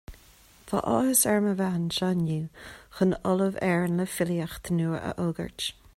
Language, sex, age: Irish, female, 40-49